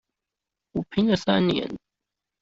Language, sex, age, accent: Chinese, male, 19-29, 出生地：新北市